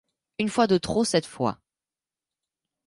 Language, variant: French, Français de métropole